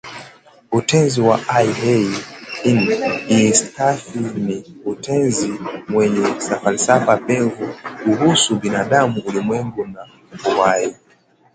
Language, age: Swahili, 19-29